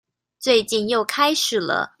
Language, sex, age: Chinese, female, 19-29